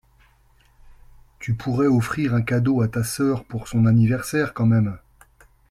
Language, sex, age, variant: French, male, 50-59, Français de métropole